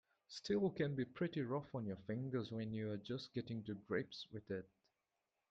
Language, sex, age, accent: English, male, 19-29, India and South Asia (India, Pakistan, Sri Lanka)